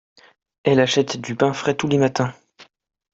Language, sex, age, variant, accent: French, male, 19-29, Français d'Europe, Français de Suisse